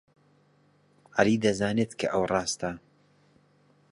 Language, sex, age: Central Kurdish, male, 30-39